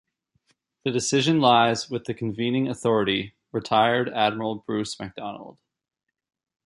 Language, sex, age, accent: English, male, 19-29, United States English